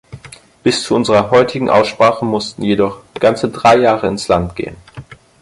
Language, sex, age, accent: German, male, under 19, Deutschland Deutsch